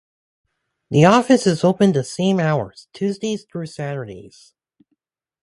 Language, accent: English, United States English